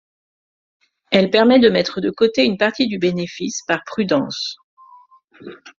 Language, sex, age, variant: French, female, 40-49, Français de métropole